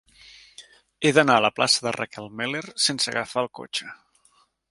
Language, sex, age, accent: Catalan, male, 50-59, central; septentrional